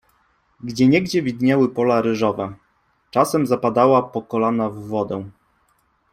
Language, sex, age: Polish, male, 30-39